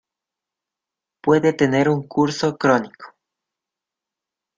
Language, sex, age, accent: Spanish, male, 19-29, Andino-Pacífico: Colombia, Perú, Ecuador, oeste de Bolivia y Venezuela andina